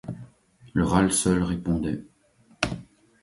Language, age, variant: French, 40-49, Français de métropole